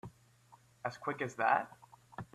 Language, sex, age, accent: English, male, 19-29, United States English